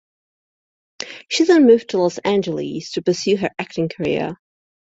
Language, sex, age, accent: English, female, 40-49, England English